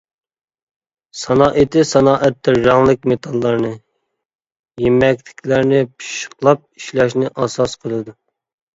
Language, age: Uyghur, 19-29